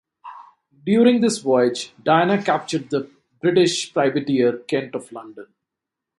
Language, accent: English, India and South Asia (India, Pakistan, Sri Lanka)